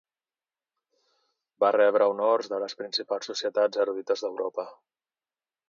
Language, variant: Catalan, Central